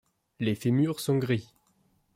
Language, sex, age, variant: French, male, 19-29, Français de métropole